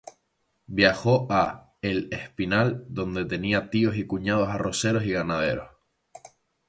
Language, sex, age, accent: Spanish, male, 19-29, España: Islas Canarias